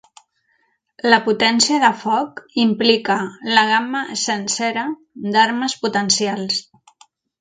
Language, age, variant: Catalan, 40-49, Central